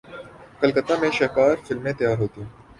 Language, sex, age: Urdu, male, 19-29